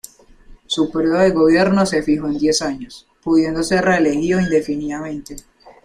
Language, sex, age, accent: Spanish, male, under 19, Andino-Pacífico: Colombia, Perú, Ecuador, oeste de Bolivia y Venezuela andina